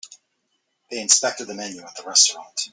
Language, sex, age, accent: English, male, 40-49, United States English